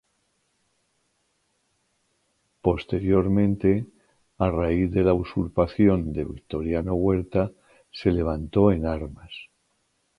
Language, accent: Spanish, España: Norte peninsular (Asturias, Castilla y León, Cantabria, País Vasco, Navarra, Aragón, La Rioja, Guadalajara, Cuenca)